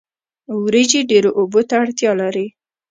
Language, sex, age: Pashto, female, 19-29